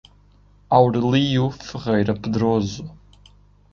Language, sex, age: Portuguese, male, 19-29